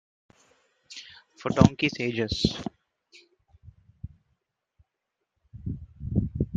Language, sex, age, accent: English, male, 19-29, India and South Asia (India, Pakistan, Sri Lanka)